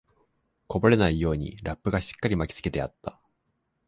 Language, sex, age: Japanese, male, 19-29